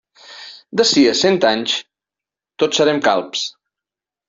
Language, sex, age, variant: Catalan, male, 40-49, Central